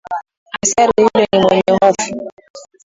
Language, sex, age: Swahili, female, 19-29